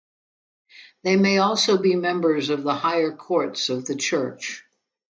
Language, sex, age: English, female, 70-79